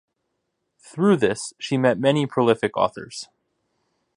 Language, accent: English, United States English